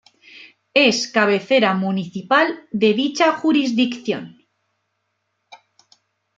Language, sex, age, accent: Spanish, female, 19-29, España: Norte peninsular (Asturias, Castilla y León, Cantabria, País Vasco, Navarra, Aragón, La Rioja, Guadalajara, Cuenca)